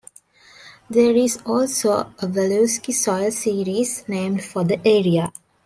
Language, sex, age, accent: English, female, 19-29, India and South Asia (India, Pakistan, Sri Lanka)